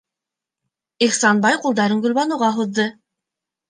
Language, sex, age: Bashkir, female, 19-29